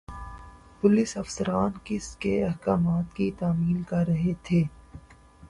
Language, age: Urdu, 19-29